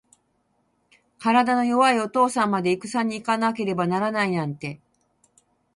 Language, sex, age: Japanese, female, 60-69